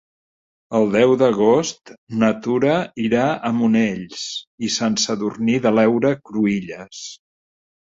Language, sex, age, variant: Catalan, male, 60-69, Central